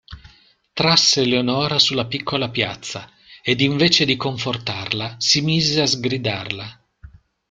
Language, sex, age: Italian, male, 50-59